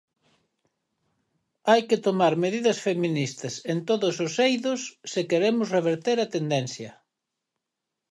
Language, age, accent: Galician, 40-49, Atlántico (seseo e gheada)